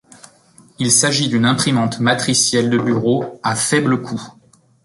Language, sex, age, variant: French, male, 30-39, Français de métropole